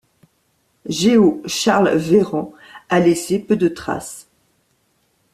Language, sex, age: French, female, 40-49